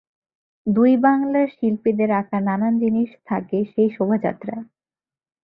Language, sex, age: Bengali, female, 19-29